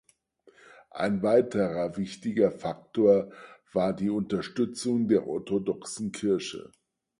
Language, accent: German, Deutschland Deutsch